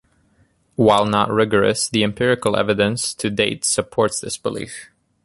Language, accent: English, United States English